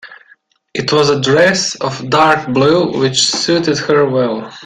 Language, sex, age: English, male, 30-39